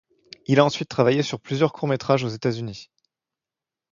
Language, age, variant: French, 19-29, Français de métropole